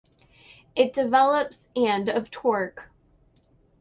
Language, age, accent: English, 30-39, United States English; England English